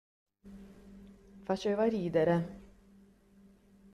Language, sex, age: Italian, female, 30-39